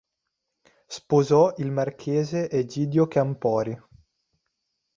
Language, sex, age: Italian, male, 19-29